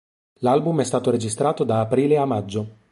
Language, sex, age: Italian, male, 40-49